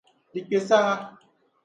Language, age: Dagbani, 19-29